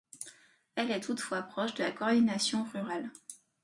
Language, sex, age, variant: French, female, 19-29, Français de métropole